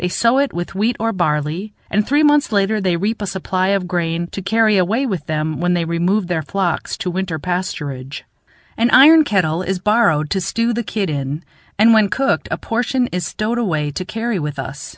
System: none